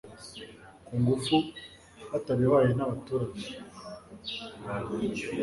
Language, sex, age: Kinyarwanda, male, under 19